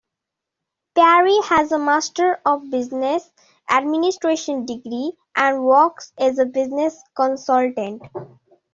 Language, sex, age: English, male, under 19